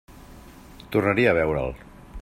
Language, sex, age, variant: Catalan, male, 40-49, Central